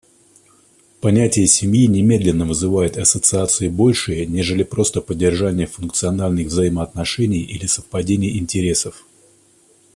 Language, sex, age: Russian, male, 30-39